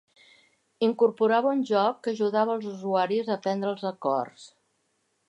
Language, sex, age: Catalan, female, 60-69